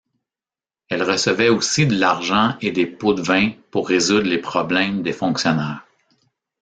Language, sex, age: French, male, 50-59